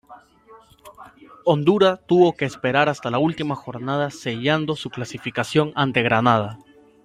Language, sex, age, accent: Spanish, male, under 19, América central